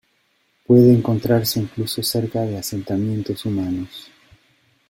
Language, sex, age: Spanish, male, 50-59